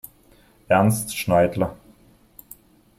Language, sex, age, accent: German, male, 19-29, Deutschland Deutsch